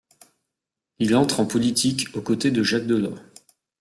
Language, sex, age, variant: French, male, 40-49, Français de métropole